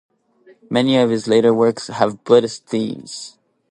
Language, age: English, 19-29